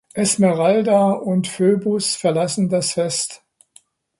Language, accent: German, Deutschland Deutsch